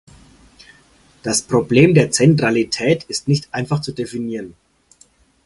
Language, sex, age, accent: German, male, 40-49, Deutschland Deutsch